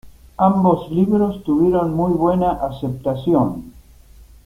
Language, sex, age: Spanish, male, 50-59